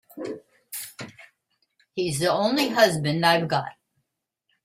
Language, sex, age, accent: English, female, 80-89, United States English